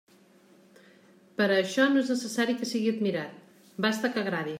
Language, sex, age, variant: Catalan, female, 40-49, Central